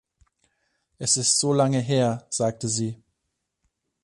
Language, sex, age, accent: German, male, 30-39, Deutschland Deutsch